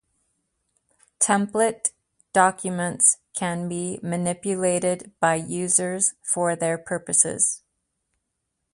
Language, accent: English, midwest